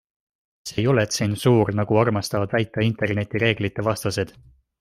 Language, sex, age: Estonian, male, 19-29